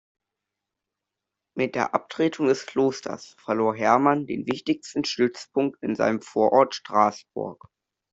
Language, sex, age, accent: German, male, under 19, Deutschland Deutsch